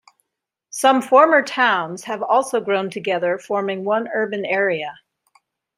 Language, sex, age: English, female, 50-59